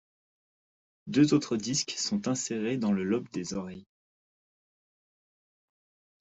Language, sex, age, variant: French, male, 19-29, Français de métropole